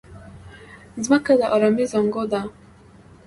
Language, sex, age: Pashto, female, 19-29